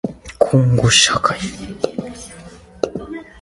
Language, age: Japanese, 19-29